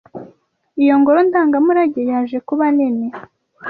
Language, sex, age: Kinyarwanda, female, 30-39